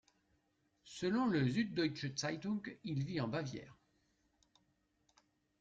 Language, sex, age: French, male, 40-49